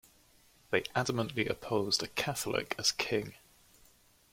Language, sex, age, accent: English, male, 19-29, England English